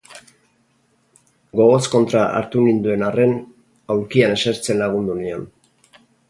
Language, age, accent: Basque, 60-69, Erdialdekoa edo Nafarra (Gipuzkoa, Nafarroa)